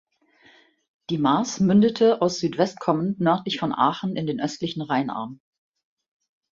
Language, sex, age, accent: German, female, 50-59, Deutschland Deutsch